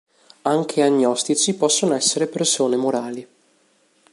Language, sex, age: Italian, male, 19-29